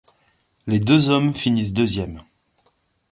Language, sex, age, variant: French, male, 40-49, Français de métropole